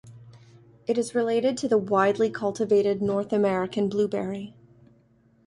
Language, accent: English, United States English